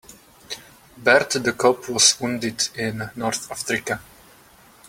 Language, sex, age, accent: English, male, 30-39, United States English